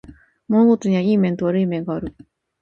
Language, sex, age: Japanese, female, 19-29